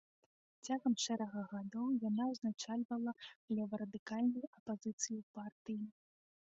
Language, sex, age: Belarusian, female, under 19